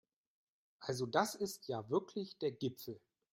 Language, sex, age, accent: German, male, 40-49, Deutschland Deutsch